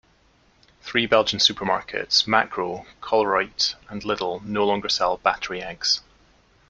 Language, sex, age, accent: English, male, 30-39, Scottish English